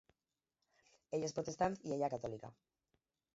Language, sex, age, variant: Catalan, female, 40-49, Valencià central